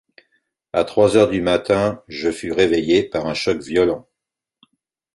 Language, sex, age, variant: French, male, 60-69, Français de métropole